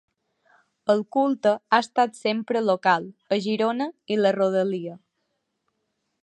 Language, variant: Catalan, Balear